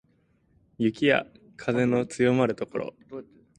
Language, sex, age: Japanese, male, 19-29